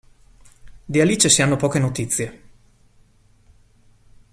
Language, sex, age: Italian, male, 40-49